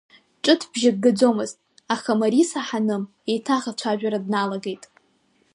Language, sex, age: Abkhazian, female, under 19